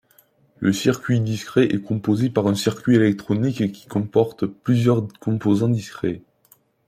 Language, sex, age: French, male, 19-29